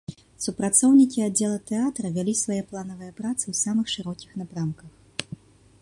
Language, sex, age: Belarusian, female, 19-29